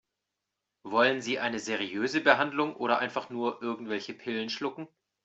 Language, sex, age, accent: German, male, 40-49, Deutschland Deutsch